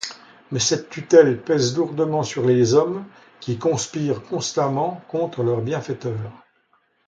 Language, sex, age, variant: French, male, 70-79, Français de métropole